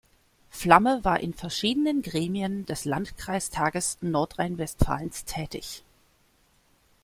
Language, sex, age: German, female, 30-39